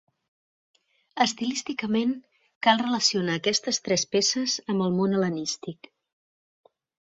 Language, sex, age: Catalan, female, 40-49